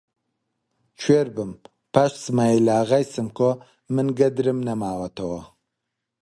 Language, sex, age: Central Kurdish, male, 30-39